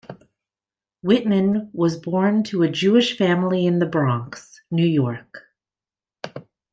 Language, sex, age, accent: English, female, 40-49, United States English